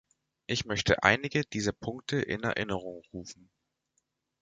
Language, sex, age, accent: German, male, 19-29, Deutschland Deutsch